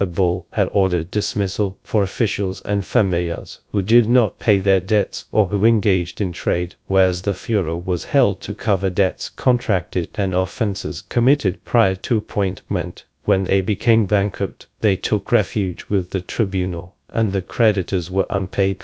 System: TTS, GradTTS